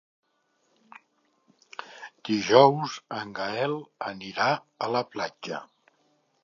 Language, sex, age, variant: Catalan, male, 60-69, Central